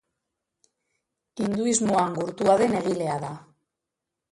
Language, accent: Basque, Mendebalekoa (Araba, Bizkaia, Gipuzkoako mendebaleko herri batzuk)